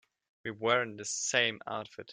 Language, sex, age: English, male, under 19